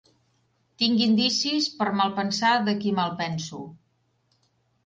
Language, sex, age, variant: Catalan, female, 50-59, Central